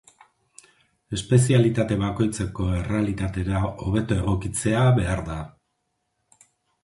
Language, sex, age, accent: Basque, male, 50-59, Erdialdekoa edo Nafarra (Gipuzkoa, Nafarroa)